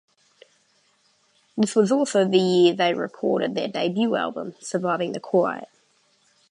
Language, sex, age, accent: English, male, under 19, New Zealand English